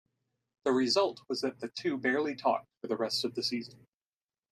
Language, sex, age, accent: English, male, 30-39, United States English